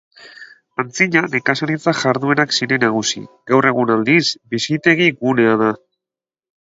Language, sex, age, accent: Basque, male, 30-39, Mendebalekoa (Araba, Bizkaia, Gipuzkoako mendebaleko herri batzuk)